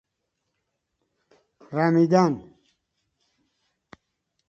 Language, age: Persian, 70-79